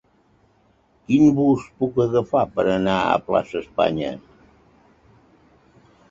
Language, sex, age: Catalan, male, 70-79